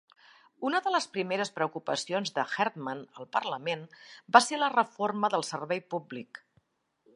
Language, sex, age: Catalan, female, 50-59